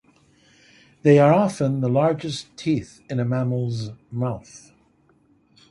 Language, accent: English, United States English